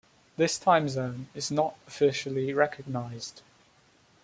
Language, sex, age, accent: English, male, 19-29, England English